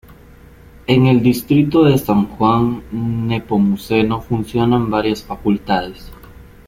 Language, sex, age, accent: Spanish, male, 19-29, América central